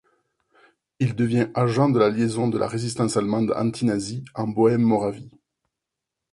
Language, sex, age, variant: French, male, 40-49, Français de métropole